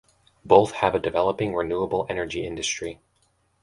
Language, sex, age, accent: English, male, 19-29, United States English